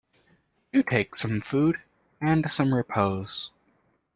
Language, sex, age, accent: English, male, 19-29, United States English